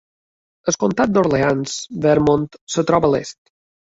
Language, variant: Catalan, Balear